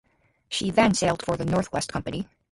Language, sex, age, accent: English, female, 19-29, United States English